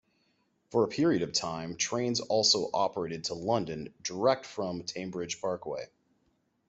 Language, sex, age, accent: English, male, 30-39, United States English